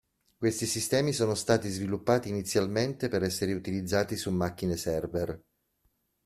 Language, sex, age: Italian, male, 50-59